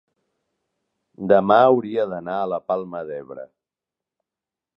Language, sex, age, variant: Catalan, male, 50-59, Central